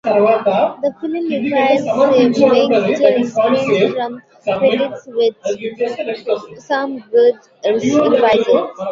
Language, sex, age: English, female, 19-29